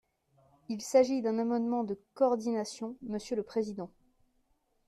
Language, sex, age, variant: French, female, 19-29, Français de métropole